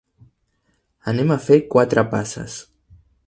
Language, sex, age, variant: Catalan, male, 19-29, Central